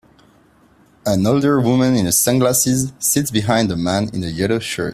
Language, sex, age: English, male, 19-29